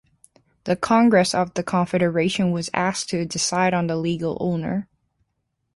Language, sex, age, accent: English, female, 19-29, United States English